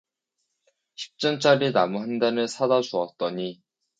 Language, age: Korean, 19-29